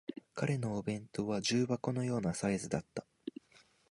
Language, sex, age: Japanese, male, 19-29